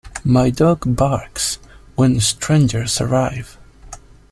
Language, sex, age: English, male, 19-29